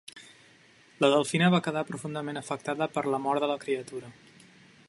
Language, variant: Catalan, Central